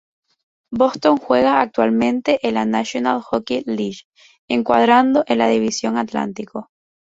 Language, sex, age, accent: Spanish, female, 19-29, España: Islas Canarias